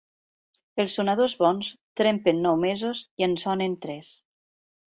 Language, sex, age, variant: Catalan, female, 50-59, Septentrional